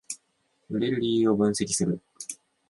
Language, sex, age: Japanese, male, 19-29